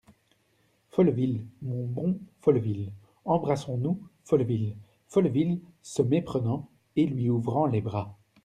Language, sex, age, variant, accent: French, male, 30-39, Français d'Europe, Français de Belgique